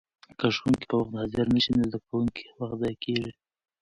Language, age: Pashto, 19-29